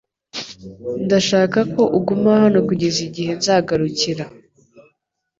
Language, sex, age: Kinyarwanda, female, 19-29